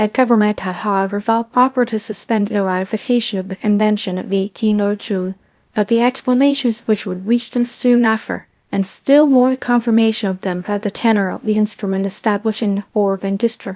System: TTS, VITS